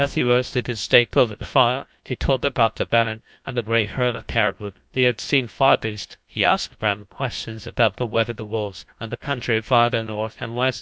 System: TTS, GlowTTS